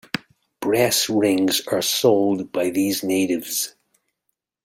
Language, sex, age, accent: English, male, 60-69, United States English